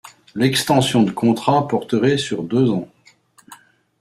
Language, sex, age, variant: French, male, 50-59, Français de métropole